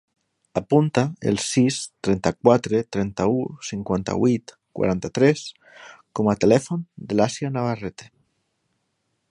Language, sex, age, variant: Catalan, male, 40-49, Valencià meridional